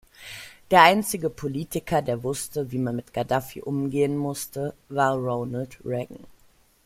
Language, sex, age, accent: German, female, 30-39, Deutschland Deutsch